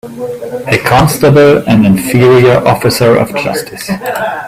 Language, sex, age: English, male, 40-49